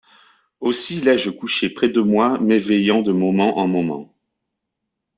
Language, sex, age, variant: French, male, 30-39, Français de métropole